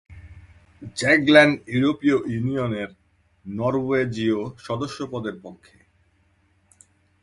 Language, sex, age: Bengali, male, 19-29